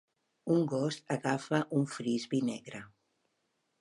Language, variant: Catalan, Central